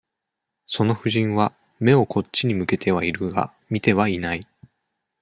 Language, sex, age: Japanese, male, 19-29